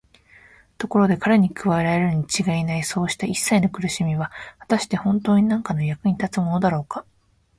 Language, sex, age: Japanese, female, 19-29